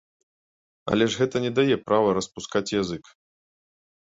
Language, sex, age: Belarusian, male, 30-39